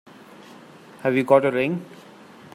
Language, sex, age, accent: English, male, 30-39, India and South Asia (India, Pakistan, Sri Lanka)